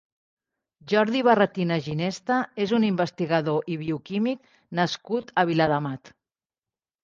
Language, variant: Catalan, Central